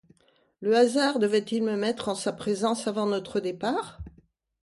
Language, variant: French, Français de métropole